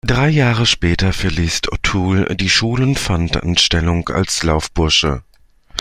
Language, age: German, 30-39